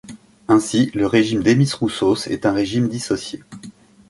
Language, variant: French, Français de métropole